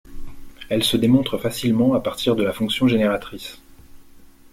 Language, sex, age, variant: French, male, 19-29, Français de métropole